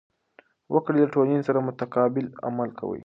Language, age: Pashto, under 19